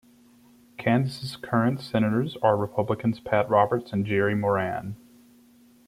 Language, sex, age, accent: English, male, 19-29, United States English